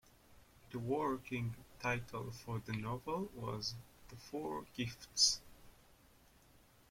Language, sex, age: English, male, 19-29